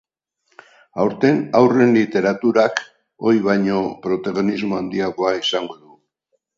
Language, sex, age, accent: Basque, male, 70-79, Mendebalekoa (Araba, Bizkaia, Gipuzkoako mendebaleko herri batzuk)